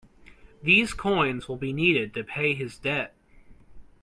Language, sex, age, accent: English, male, 19-29, United States English